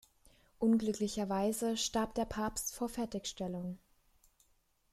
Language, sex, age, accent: German, female, 19-29, Deutschland Deutsch